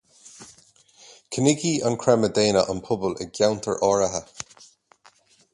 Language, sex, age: Irish, male, 40-49